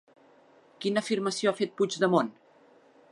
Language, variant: Catalan, Central